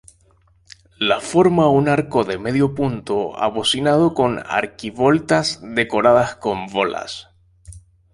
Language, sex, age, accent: Spanish, male, 19-29, Caribe: Cuba, Venezuela, Puerto Rico, República Dominicana, Panamá, Colombia caribeña, México caribeño, Costa del golfo de México